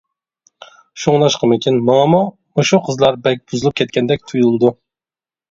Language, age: Uyghur, 19-29